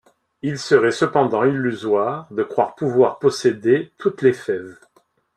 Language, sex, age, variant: French, male, 50-59, Français de métropole